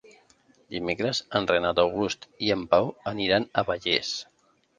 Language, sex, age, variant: Catalan, male, 40-49, Central